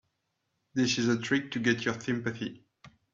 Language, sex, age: English, male, 19-29